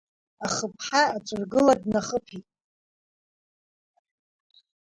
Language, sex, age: Abkhazian, female, 50-59